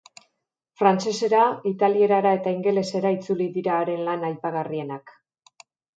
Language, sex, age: Basque, female, 40-49